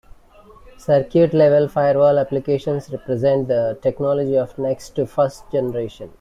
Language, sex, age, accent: English, male, 40-49, India and South Asia (India, Pakistan, Sri Lanka)